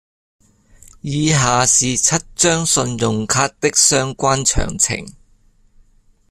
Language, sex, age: Cantonese, male, 50-59